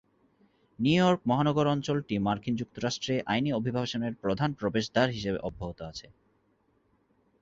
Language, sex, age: Bengali, male, 19-29